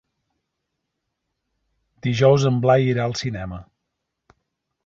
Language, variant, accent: Catalan, Central, Empordanès